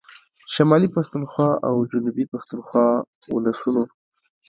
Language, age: Pashto, 19-29